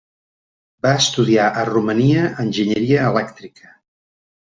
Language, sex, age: Catalan, male, 40-49